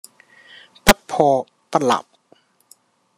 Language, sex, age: Cantonese, male, 30-39